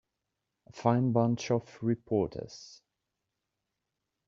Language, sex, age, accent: English, male, 30-39, England English